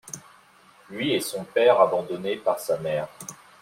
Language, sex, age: French, male, 30-39